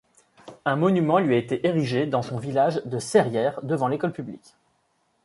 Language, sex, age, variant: French, male, 30-39, Français de métropole